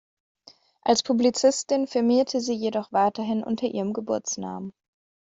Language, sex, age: German, female, under 19